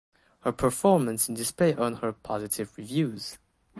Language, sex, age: English, male, 19-29